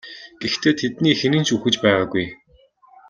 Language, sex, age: Mongolian, male, 30-39